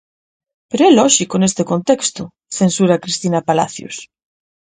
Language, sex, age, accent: Galician, female, 30-39, Central (gheada); Normativo (estándar)